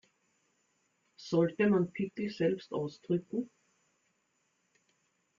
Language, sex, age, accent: German, female, 40-49, Österreichisches Deutsch